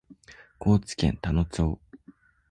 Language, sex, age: Japanese, male, 19-29